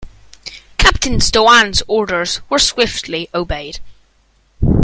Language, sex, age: English, male, under 19